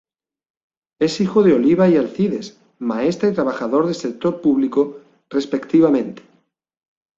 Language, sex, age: Spanish, male, 40-49